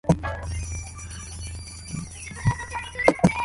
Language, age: English, under 19